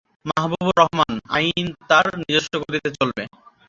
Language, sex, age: Bengali, male, 19-29